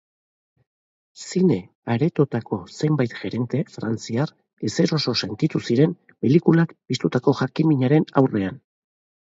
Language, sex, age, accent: Basque, male, 50-59, Erdialdekoa edo Nafarra (Gipuzkoa, Nafarroa)